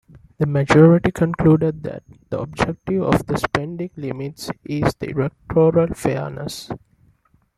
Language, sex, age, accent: English, male, 19-29, India and South Asia (India, Pakistan, Sri Lanka)